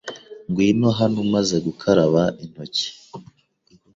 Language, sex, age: Kinyarwanda, male, 19-29